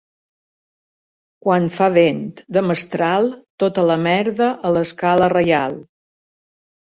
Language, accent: Catalan, mallorquí